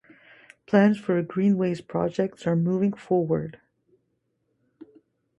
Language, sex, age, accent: English, female, 30-39, United States English